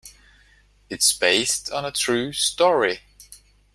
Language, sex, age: English, male, 40-49